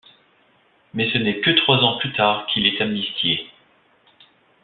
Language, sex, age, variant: French, male, 30-39, Français de métropole